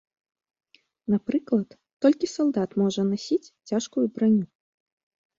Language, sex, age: Belarusian, female, 19-29